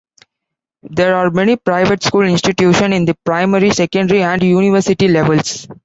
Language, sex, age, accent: English, male, 19-29, India and South Asia (India, Pakistan, Sri Lanka)